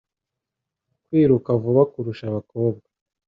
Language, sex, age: Kinyarwanda, female, 19-29